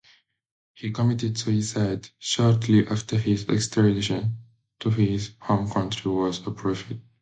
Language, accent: English, Welsh English